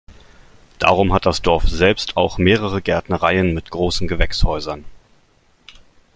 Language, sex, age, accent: German, male, 19-29, Deutschland Deutsch